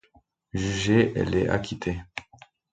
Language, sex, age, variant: French, male, under 19, Français de métropole